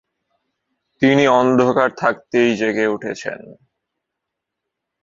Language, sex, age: Bengali, male, 19-29